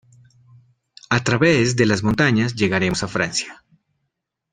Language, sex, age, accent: Spanish, male, 30-39, Andino-Pacífico: Colombia, Perú, Ecuador, oeste de Bolivia y Venezuela andina